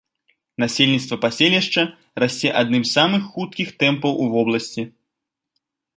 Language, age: Belarusian, 19-29